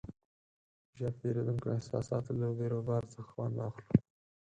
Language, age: Pashto, 19-29